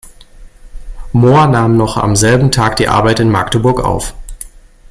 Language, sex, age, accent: German, male, 40-49, Deutschland Deutsch